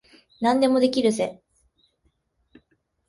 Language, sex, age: Japanese, female, 19-29